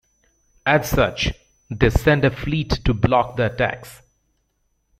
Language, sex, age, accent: English, male, 40-49, United States English